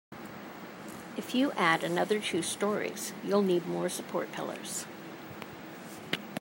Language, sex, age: English, female, 60-69